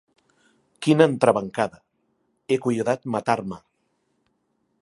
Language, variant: Catalan, Central